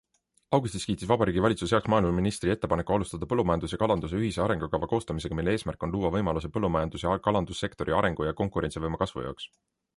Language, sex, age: Estonian, male, 19-29